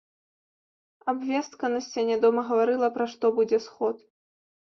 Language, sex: Belarusian, female